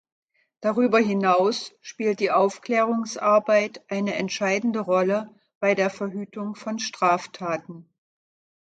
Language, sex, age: German, female, 60-69